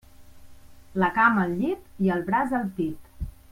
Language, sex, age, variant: Catalan, female, 30-39, Central